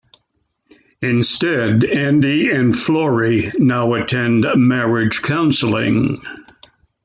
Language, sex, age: English, male, 80-89